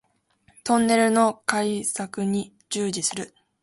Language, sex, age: Japanese, female, 19-29